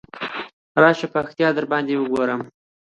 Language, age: Pashto, under 19